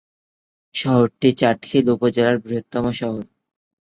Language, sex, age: Bengali, male, under 19